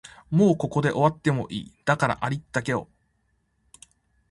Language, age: Japanese, 19-29